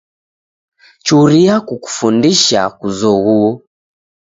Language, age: Taita, 19-29